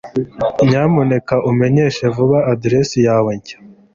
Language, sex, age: Kinyarwanda, male, 19-29